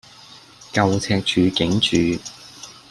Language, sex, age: Cantonese, male, 19-29